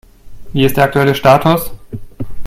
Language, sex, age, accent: German, male, 30-39, Deutschland Deutsch